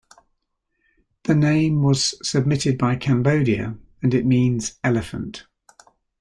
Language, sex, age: English, male, 60-69